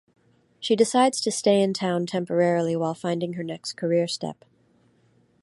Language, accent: English, Canadian English